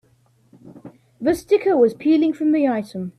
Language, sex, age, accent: English, male, under 19, England English